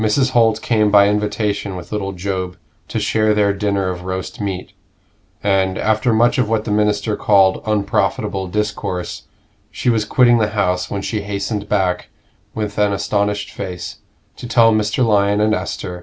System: none